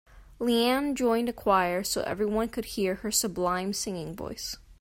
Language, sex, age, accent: English, female, 19-29, United States English